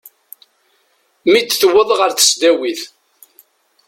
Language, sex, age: Kabyle, female, 60-69